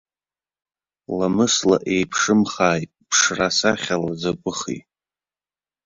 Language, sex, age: Abkhazian, male, 30-39